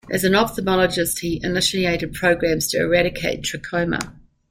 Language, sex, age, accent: English, female, 60-69, New Zealand English